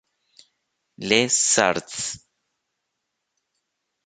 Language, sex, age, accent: Spanish, male, 30-39, Andino-Pacífico: Colombia, Perú, Ecuador, oeste de Bolivia y Venezuela andina